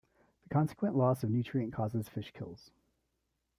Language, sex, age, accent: English, male, 30-39, United States English